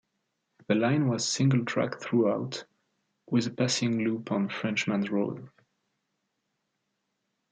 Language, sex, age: English, male, 30-39